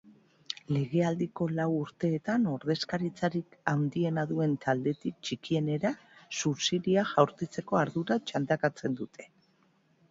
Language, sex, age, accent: Basque, female, 40-49, Mendebalekoa (Araba, Bizkaia, Gipuzkoako mendebaleko herri batzuk)